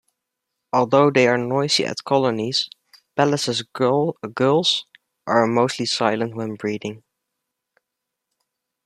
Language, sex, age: English, male, under 19